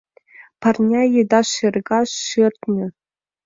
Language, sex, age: Mari, female, 19-29